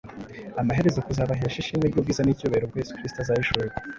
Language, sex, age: Kinyarwanda, male, 19-29